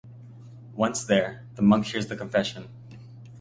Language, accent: English, United States English